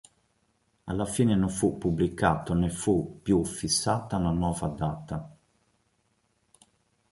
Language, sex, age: Italian, male, 30-39